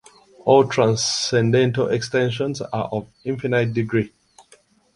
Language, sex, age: English, male, 19-29